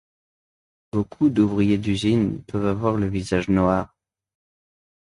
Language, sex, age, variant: French, male, under 19, Français de métropole